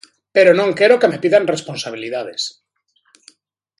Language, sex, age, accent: Galician, male, 40-49, Normativo (estándar)